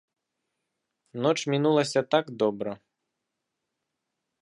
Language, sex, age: Belarusian, male, 19-29